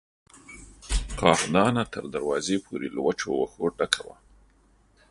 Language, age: Pashto, 50-59